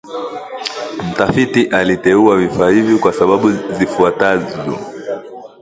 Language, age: Swahili, 19-29